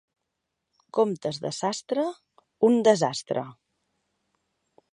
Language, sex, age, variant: Catalan, female, 40-49, Central